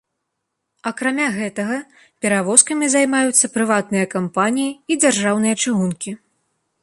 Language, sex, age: Belarusian, female, 19-29